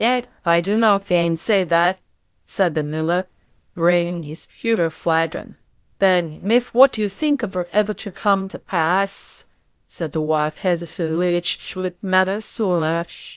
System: TTS, VITS